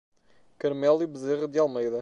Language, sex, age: Portuguese, male, 19-29